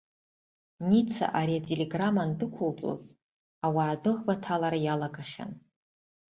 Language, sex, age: Abkhazian, female, 40-49